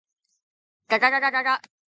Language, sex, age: Japanese, female, 19-29